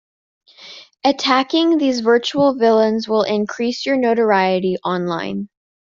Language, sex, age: English, female, under 19